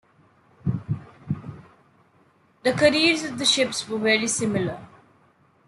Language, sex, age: English, female, under 19